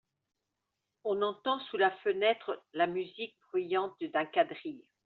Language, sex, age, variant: French, female, 60-69, Français de métropole